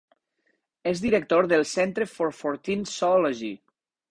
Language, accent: Catalan, valencià